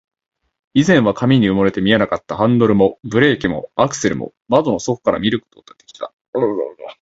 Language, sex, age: Japanese, male, 19-29